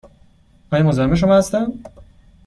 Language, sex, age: Persian, male, 19-29